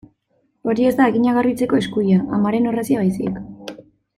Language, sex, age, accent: Basque, female, 19-29, Erdialdekoa edo Nafarra (Gipuzkoa, Nafarroa)